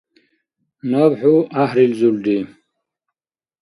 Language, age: Dargwa, 50-59